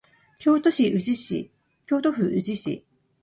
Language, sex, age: Japanese, female, 50-59